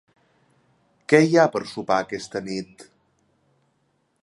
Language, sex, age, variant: Catalan, male, 19-29, Septentrional